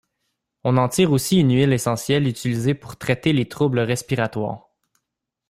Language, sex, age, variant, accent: French, male, 19-29, Français d'Amérique du Nord, Français du Canada